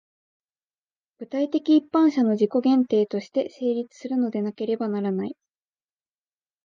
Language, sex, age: Japanese, female, 19-29